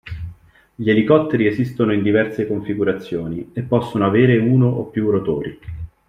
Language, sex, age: Italian, male, 30-39